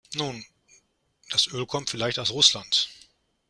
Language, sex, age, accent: German, male, 50-59, Deutschland Deutsch